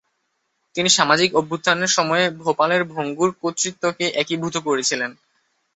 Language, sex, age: Bengali, male, 19-29